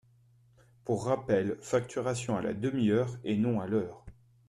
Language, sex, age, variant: French, male, 40-49, Français de métropole